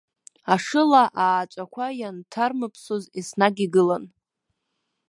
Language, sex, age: Abkhazian, female, under 19